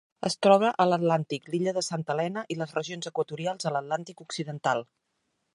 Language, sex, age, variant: Catalan, female, 50-59, Central